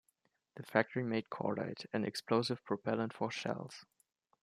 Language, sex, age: English, male, 19-29